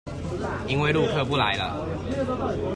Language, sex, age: Chinese, male, 30-39